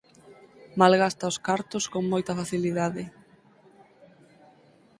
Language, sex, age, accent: Galician, female, 19-29, Atlántico (seseo e gheada)